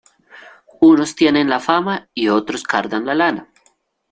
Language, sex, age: Spanish, male, 19-29